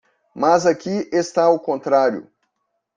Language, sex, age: Portuguese, male, 40-49